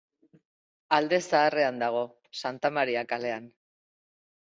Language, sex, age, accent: Basque, female, 50-59, Mendebalekoa (Araba, Bizkaia, Gipuzkoako mendebaleko herri batzuk)